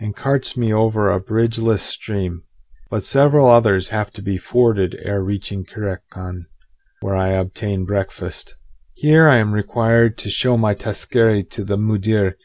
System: none